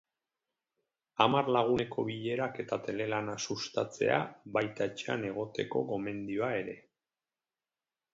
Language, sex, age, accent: Basque, male, 40-49, Erdialdekoa edo Nafarra (Gipuzkoa, Nafarroa)